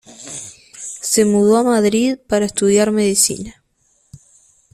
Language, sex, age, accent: Spanish, female, 19-29, Rioplatense: Argentina, Uruguay, este de Bolivia, Paraguay